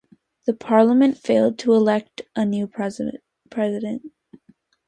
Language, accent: English, United States English